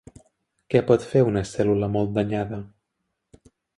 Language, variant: Catalan, Central